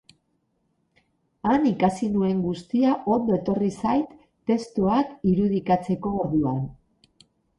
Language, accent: Basque, Mendebalekoa (Araba, Bizkaia, Gipuzkoako mendebaleko herri batzuk)